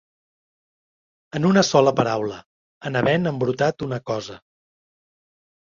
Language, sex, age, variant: Catalan, male, 40-49, Central